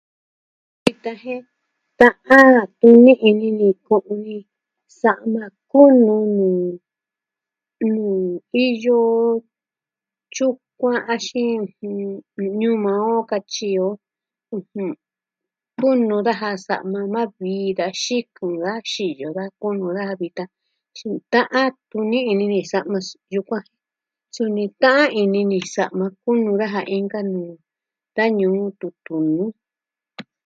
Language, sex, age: Southwestern Tlaxiaco Mixtec, female, 60-69